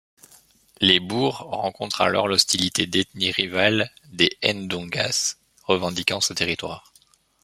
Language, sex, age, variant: French, male, 30-39, Français de métropole